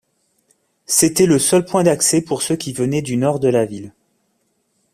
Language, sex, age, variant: French, male, 40-49, Français de métropole